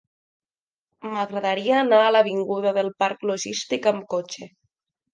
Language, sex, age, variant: Catalan, female, 19-29, Nord-Occidental